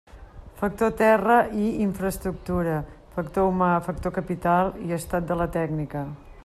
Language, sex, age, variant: Catalan, female, 50-59, Central